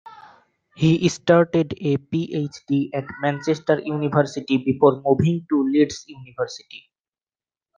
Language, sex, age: English, male, 19-29